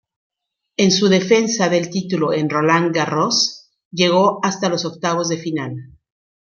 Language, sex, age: Spanish, female, 50-59